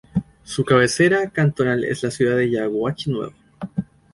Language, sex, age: Spanish, male, 30-39